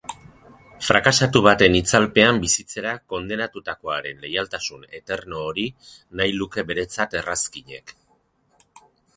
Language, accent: Basque, Erdialdekoa edo Nafarra (Gipuzkoa, Nafarroa)